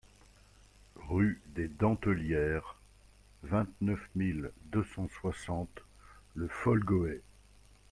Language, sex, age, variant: French, male, 50-59, Français de métropole